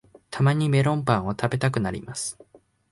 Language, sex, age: Japanese, male, 19-29